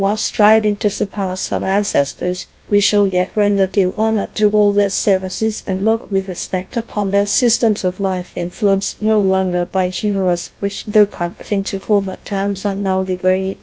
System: TTS, GlowTTS